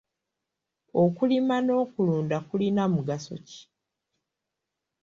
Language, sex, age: Ganda, female, 19-29